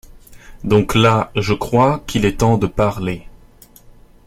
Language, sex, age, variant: French, male, 19-29, Français de métropole